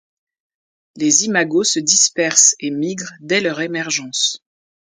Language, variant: French, Français de métropole